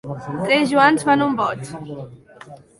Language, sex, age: Catalan, female, 50-59